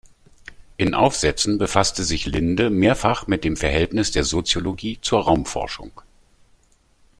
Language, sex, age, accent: German, male, 50-59, Deutschland Deutsch